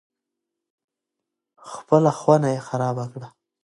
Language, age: Pashto, 30-39